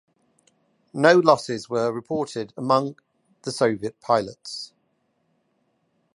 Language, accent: English, England English